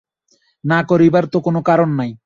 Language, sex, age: Bengali, male, 19-29